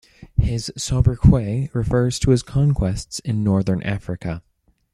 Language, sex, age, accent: English, male, 19-29, United States English